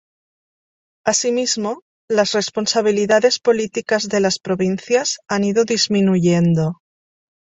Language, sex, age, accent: Spanish, female, 50-59, España: Norte peninsular (Asturias, Castilla y León, Cantabria, País Vasco, Navarra, Aragón, La Rioja, Guadalajara, Cuenca)